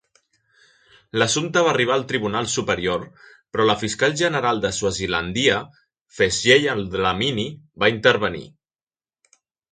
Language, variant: Catalan, Central